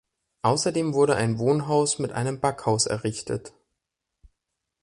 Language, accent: German, Deutschland Deutsch